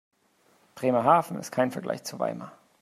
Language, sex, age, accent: German, male, 30-39, Deutschland Deutsch